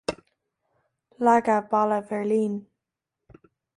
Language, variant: Irish, Gaeilge na Mumhan